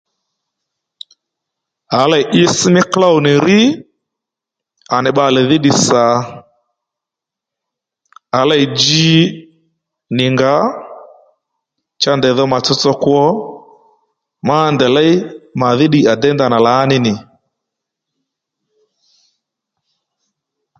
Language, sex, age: Lendu, male, 40-49